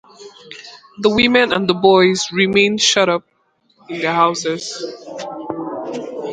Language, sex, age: English, female, 19-29